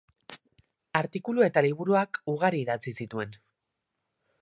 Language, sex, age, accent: Basque, male, 19-29, Erdialdekoa edo Nafarra (Gipuzkoa, Nafarroa)